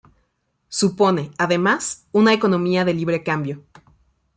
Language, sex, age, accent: Spanish, female, 40-49, México